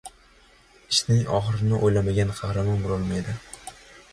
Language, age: Uzbek, 19-29